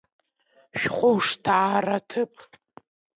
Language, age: Abkhazian, under 19